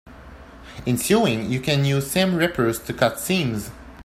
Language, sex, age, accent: English, male, 19-29, Canadian English